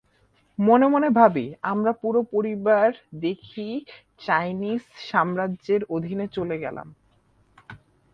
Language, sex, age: Bengali, male, 19-29